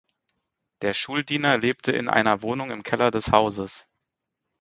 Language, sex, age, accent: German, male, 30-39, Deutschland Deutsch